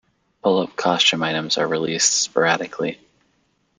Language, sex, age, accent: English, male, 30-39, United States English